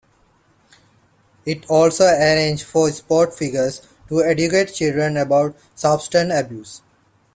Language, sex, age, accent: English, male, 19-29, India and South Asia (India, Pakistan, Sri Lanka)